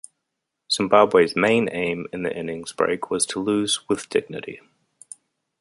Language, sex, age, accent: English, male, 30-39, New Zealand English